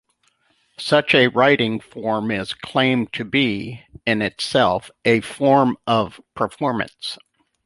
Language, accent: English, United States English